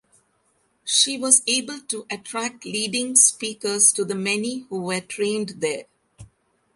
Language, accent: English, India and South Asia (India, Pakistan, Sri Lanka)